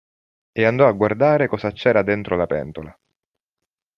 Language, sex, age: Italian, male, 30-39